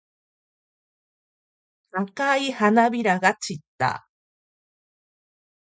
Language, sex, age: Japanese, female, 40-49